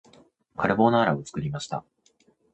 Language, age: Japanese, 19-29